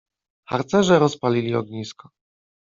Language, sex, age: Polish, male, 30-39